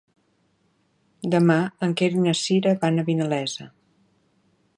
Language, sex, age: Catalan, female, 60-69